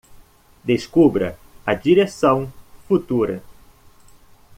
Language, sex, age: Portuguese, male, 30-39